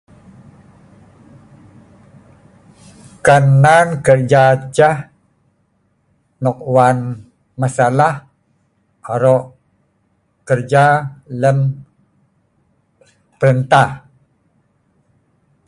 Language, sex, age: Sa'ban, male, 50-59